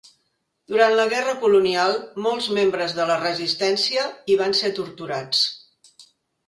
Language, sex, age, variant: Catalan, female, 60-69, Central